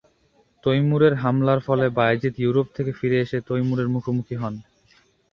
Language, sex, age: Bengali, male, 19-29